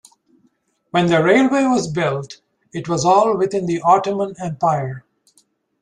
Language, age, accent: English, 50-59, United States English